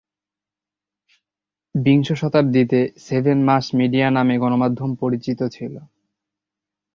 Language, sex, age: Bengali, male, 19-29